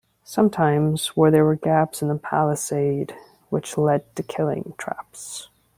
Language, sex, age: English, female, 30-39